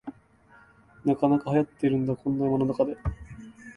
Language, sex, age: Japanese, male, 19-29